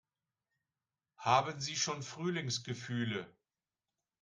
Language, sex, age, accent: German, male, 60-69, Deutschland Deutsch